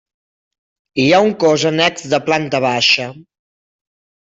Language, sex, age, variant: Catalan, male, 30-39, Septentrional